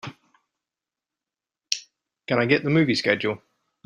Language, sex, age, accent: English, male, 40-49, England English